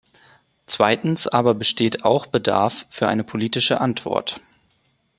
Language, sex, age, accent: German, male, 19-29, Deutschland Deutsch